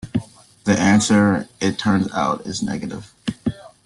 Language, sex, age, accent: English, female, 19-29, Australian English